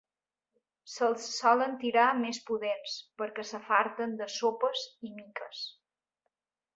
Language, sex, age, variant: Catalan, female, 40-49, Balear